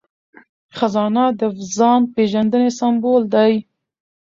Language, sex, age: Pashto, female, 19-29